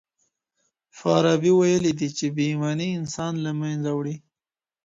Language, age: Pashto, 19-29